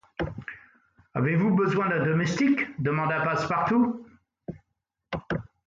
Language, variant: French, Français de métropole